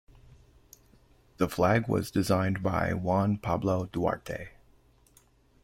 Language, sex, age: English, male, 40-49